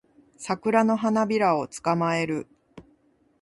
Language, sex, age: Japanese, female, 40-49